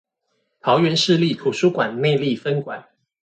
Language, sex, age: Chinese, male, 30-39